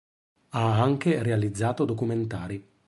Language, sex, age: Italian, male, 40-49